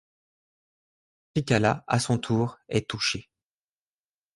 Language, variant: French, Français de métropole